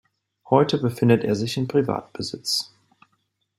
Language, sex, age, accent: German, male, 30-39, Deutschland Deutsch